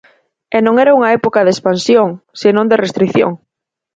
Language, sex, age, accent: Galician, female, 19-29, Central (gheada)